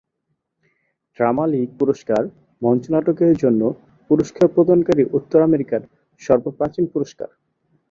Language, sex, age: Bengali, male, 19-29